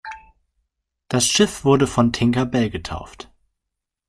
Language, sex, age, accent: German, male, 19-29, Deutschland Deutsch